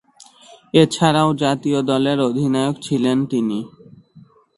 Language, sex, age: Bengali, male, 19-29